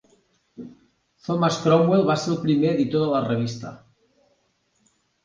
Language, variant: Catalan, Central